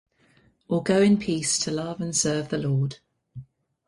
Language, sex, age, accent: English, female, 30-39, England English